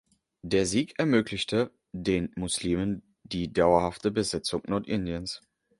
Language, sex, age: German, male, 19-29